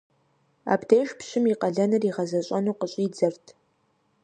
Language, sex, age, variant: Kabardian, female, 19-29, Адыгэбзэ (Къэбэрдей, Кирил, псоми зэдай)